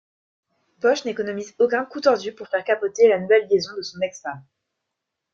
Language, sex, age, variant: French, female, under 19, Français de métropole